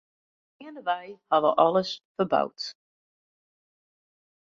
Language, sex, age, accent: Western Frisian, female, 40-49, Wâldfrysk